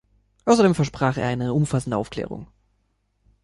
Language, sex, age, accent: German, male, 19-29, Deutschland Deutsch